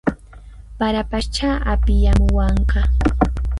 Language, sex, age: Puno Quechua, female, 19-29